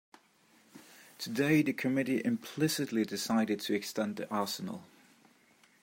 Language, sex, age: English, male, 30-39